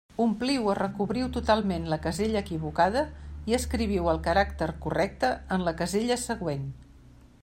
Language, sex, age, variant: Catalan, female, 60-69, Central